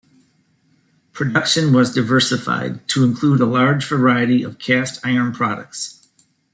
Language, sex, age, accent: English, male, 50-59, United States English